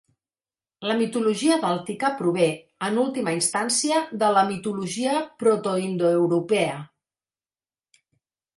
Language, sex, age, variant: Catalan, female, 50-59, Central